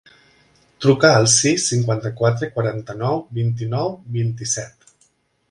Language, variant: Catalan, Nord-Occidental